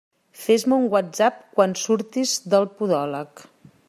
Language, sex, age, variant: Catalan, female, 40-49, Central